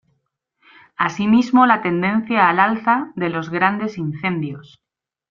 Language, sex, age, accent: Spanish, female, 40-49, España: Centro-Sur peninsular (Madrid, Toledo, Castilla-La Mancha)